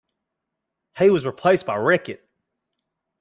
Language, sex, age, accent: English, male, 19-29, United States English